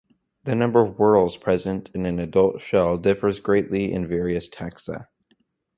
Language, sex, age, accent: English, male, under 19, United States English